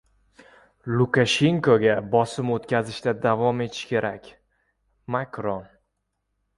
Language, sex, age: Uzbek, male, 19-29